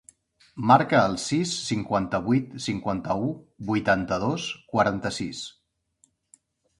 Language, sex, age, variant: Catalan, male, 40-49, Central